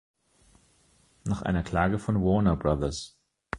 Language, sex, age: German, male, 40-49